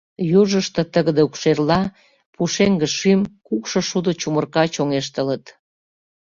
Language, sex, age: Mari, female, 40-49